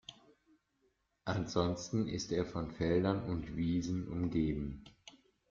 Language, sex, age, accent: German, male, 50-59, Deutschland Deutsch